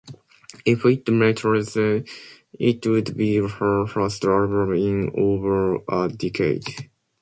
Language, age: English, 19-29